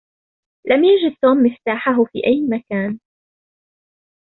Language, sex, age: Arabic, female, 19-29